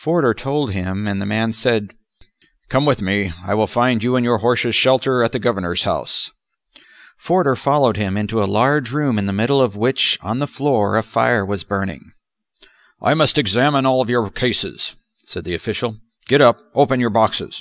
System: none